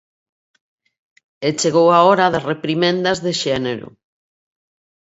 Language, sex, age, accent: Galician, female, 50-59, Normativo (estándar)